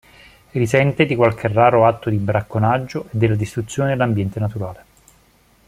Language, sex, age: Italian, male, 40-49